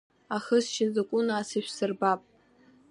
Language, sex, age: Abkhazian, female, under 19